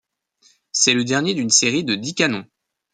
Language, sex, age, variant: French, male, 19-29, Français de métropole